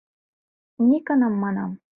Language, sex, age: Mari, female, 19-29